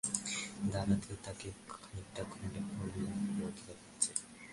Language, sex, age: Bengali, male, under 19